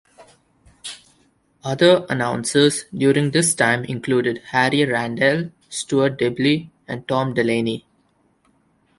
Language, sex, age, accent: English, male, under 19, India and South Asia (India, Pakistan, Sri Lanka)